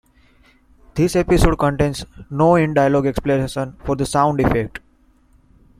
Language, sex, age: English, male, 19-29